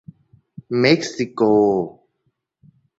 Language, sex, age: Thai, male, 19-29